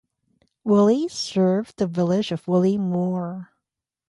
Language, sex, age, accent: English, female, 50-59, United States English